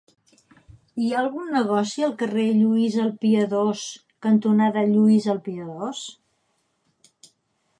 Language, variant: Catalan, Central